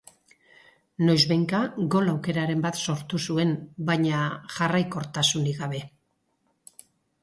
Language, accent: Basque, Erdialdekoa edo Nafarra (Gipuzkoa, Nafarroa)